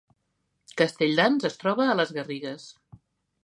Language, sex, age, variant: Catalan, female, 40-49, Central